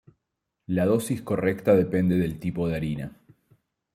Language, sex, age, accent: Spanish, male, 30-39, Rioplatense: Argentina, Uruguay, este de Bolivia, Paraguay